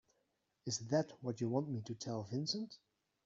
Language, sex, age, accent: English, male, 30-39, England English